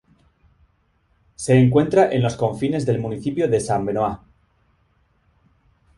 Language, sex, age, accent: Spanish, male, 30-39, España: Norte peninsular (Asturias, Castilla y León, Cantabria, País Vasco, Navarra, Aragón, La Rioja, Guadalajara, Cuenca)